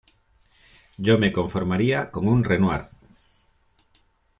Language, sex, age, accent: Spanish, male, 50-59, España: Centro-Sur peninsular (Madrid, Toledo, Castilla-La Mancha)